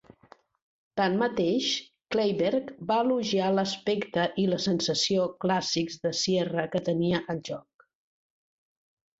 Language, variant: Catalan, Central